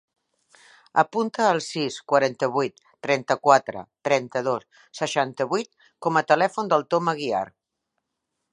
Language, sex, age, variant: Catalan, female, 60-69, Central